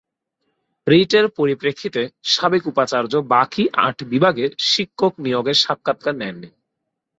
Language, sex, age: Bengali, male, 19-29